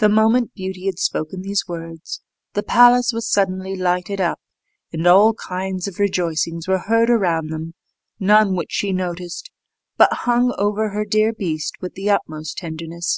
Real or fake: real